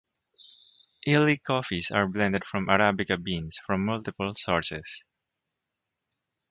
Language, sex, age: English, male, 19-29